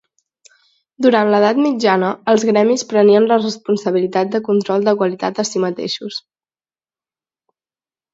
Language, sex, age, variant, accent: Catalan, female, 19-29, Central, central